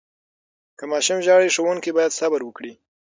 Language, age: Pashto, under 19